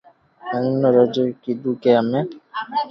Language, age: Loarki, 30-39